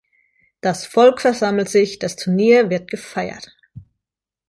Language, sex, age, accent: German, female, 19-29, Deutschland Deutsch